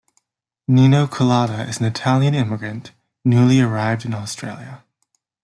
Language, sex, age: English, male, under 19